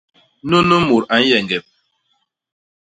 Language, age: Basaa, 40-49